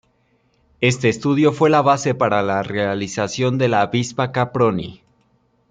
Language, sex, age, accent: Spanish, male, 19-29, México